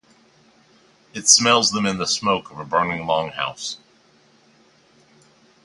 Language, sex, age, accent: English, male, 40-49, United States English